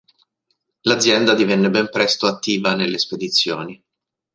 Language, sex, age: Italian, male, 30-39